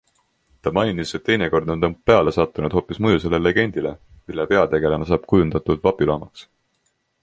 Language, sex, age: Estonian, male, 19-29